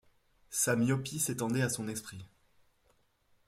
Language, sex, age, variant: French, male, 19-29, Français de métropole